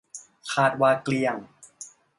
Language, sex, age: Thai, male, 19-29